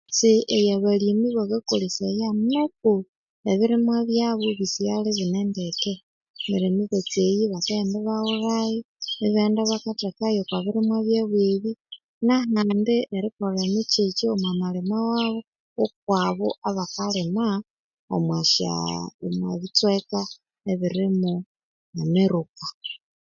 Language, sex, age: Konzo, female, 40-49